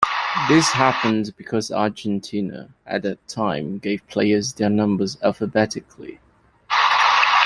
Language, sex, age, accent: English, male, 30-39, Malaysian English